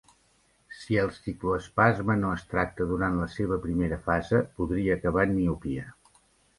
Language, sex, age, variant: Catalan, male, 50-59, Central